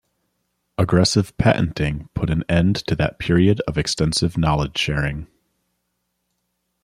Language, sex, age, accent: English, male, 30-39, United States English